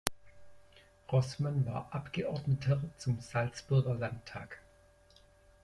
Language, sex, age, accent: German, male, 30-39, Deutschland Deutsch